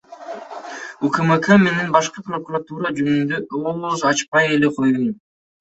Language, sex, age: Kyrgyz, male, under 19